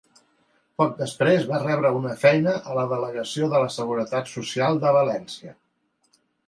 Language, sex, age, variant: Catalan, male, 40-49, Central